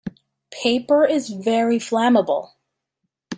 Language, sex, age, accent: English, female, 30-39, United States English